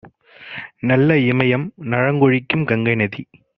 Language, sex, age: Tamil, male, 30-39